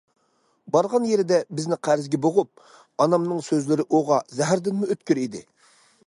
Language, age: Uyghur, 30-39